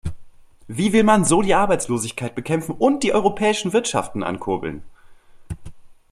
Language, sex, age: German, male, 19-29